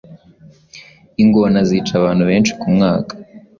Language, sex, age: Kinyarwanda, male, 19-29